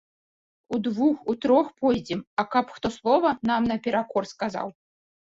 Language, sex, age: Belarusian, female, 30-39